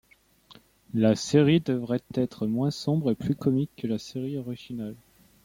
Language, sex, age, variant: French, male, 19-29, Français de métropole